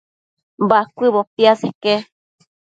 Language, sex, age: Matsés, female, 30-39